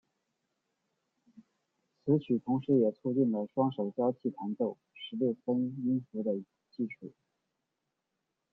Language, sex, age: Chinese, male, 19-29